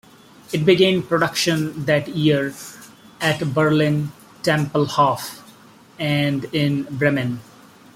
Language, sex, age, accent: English, male, 30-39, India and South Asia (India, Pakistan, Sri Lanka)